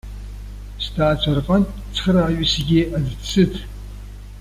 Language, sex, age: Abkhazian, male, 70-79